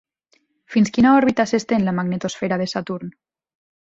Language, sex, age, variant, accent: Catalan, female, 19-29, Nord-Occidental, Tortosí